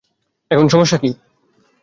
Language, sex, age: Bengali, male, 19-29